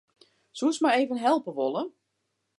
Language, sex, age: Western Frisian, female, 40-49